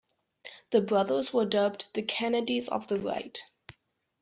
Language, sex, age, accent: English, female, under 19, Canadian English